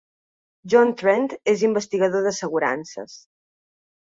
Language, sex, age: Catalan, female, 30-39